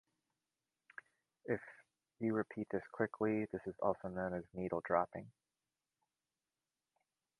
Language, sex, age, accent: English, male, 30-39, United States English